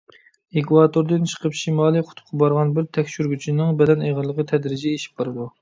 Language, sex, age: Uyghur, male, 30-39